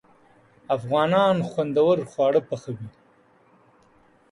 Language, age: Pashto, 50-59